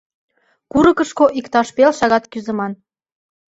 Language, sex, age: Mari, female, under 19